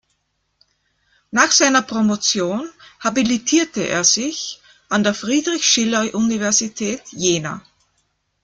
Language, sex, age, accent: German, female, 50-59, Österreichisches Deutsch